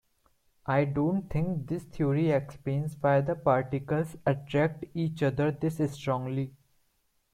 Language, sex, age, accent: English, male, 19-29, India and South Asia (India, Pakistan, Sri Lanka)